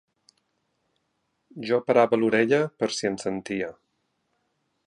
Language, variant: Catalan, Central